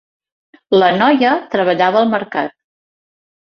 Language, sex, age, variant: Catalan, female, 50-59, Central